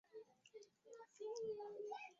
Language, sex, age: Swahili, male, 30-39